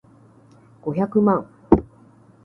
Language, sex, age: Japanese, female, 40-49